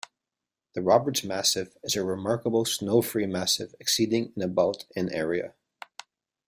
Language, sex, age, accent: English, male, 30-39, United States English